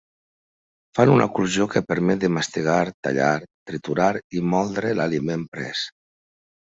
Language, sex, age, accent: Catalan, male, 50-59, valencià